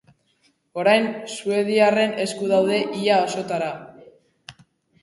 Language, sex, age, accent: Basque, female, 90+, Erdialdekoa edo Nafarra (Gipuzkoa, Nafarroa)